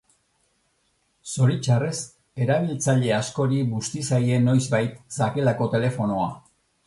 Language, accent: Basque, Mendebalekoa (Araba, Bizkaia, Gipuzkoako mendebaleko herri batzuk)